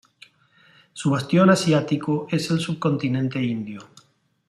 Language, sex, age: Spanish, male, 50-59